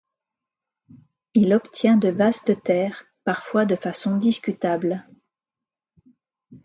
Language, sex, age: French, female, 50-59